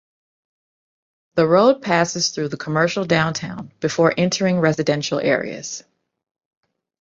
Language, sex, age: English, female, 40-49